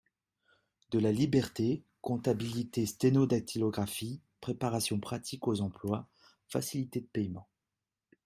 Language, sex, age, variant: French, male, 30-39, Français de métropole